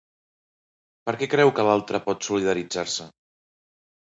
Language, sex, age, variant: Catalan, male, 40-49, Central